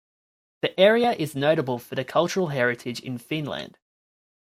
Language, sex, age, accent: English, male, 19-29, Australian English